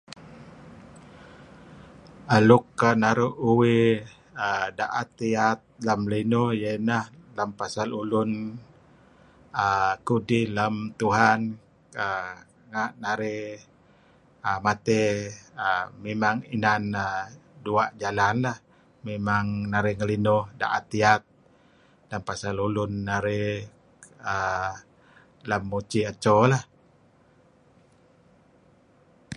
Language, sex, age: Kelabit, male, 60-69